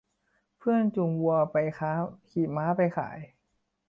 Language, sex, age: Thai, male, 19-29